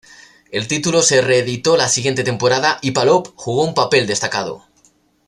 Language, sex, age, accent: Spanish, male, 19-29, España: Norte peninsular (Asturias, Castilla y León, Cantabria, País Vasco, Navarra, Aragón, La Rioja, Guadalajara, Cuenca)